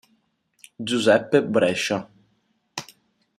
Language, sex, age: Italian, male, 30-39